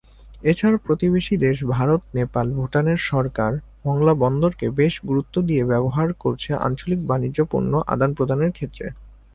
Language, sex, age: Bengali, male, 19-29